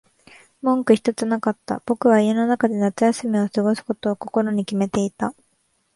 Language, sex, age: Japanese, female, 19-29